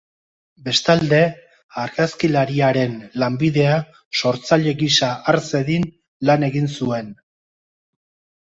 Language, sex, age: Basque, male, 40-49